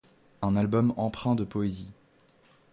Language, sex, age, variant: French, male, 19-29, Français de métropole